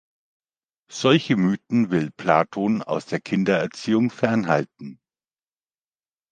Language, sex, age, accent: German, male, 50-59, Deutschland Deutsch